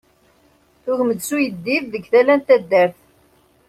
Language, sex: Kabyle, female